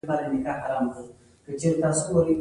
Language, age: Pashto, 19-29